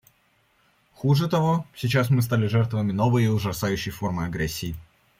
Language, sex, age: Russian, male, under 19